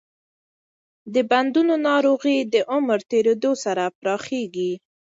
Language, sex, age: Pashto, female, 19-29